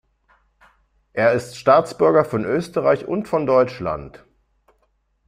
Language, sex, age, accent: German, male, 50-59, Deutschland Deutsch